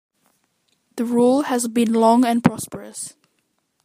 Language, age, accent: English, under 19, Australian English